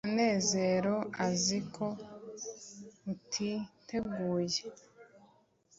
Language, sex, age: Kinyarwanda, female, 40-49